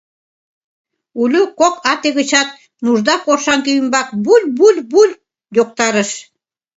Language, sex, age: Mari, female, 19-29